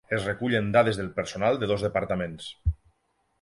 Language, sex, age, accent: Catalan, male, 40-49, valencià